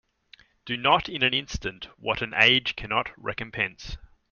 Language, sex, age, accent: English, male, 30-39, Australian English